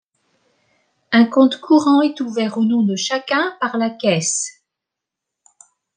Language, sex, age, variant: French, female, 50-59, Français de métropole